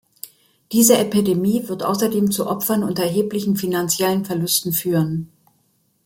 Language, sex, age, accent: German, female, 60-69, Deutschland Deutsch